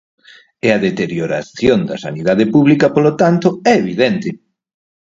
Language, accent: Galician, Oriental (común en zona oriental)